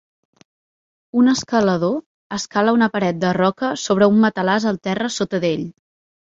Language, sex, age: Catalan, female, 19-29